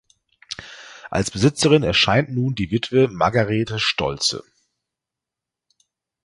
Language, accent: German, Deutschland Deutsch